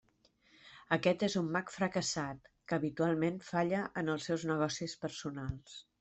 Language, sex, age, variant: Catalan, female, 50-59, Central